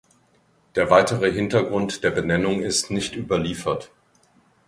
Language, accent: German, Deutschland Deutsch